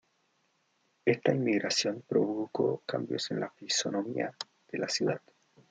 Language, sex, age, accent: Spanish, male, 19-29, Chileno: Chile, Cuyo